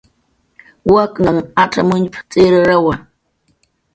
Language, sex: Jaqaru, female